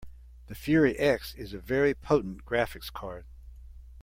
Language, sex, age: English, male, 70-79